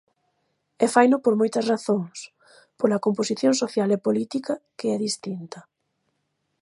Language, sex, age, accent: Galician, female, 30-39, Central (gheada); Normativo (estándar)